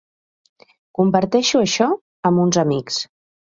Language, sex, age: Catalan, female, 40-49